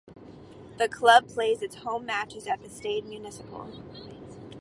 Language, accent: English, United States English